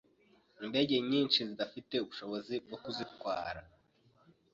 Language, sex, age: Kinyarwanda, male, 19-29